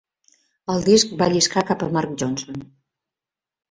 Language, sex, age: Catalan, female, 60-69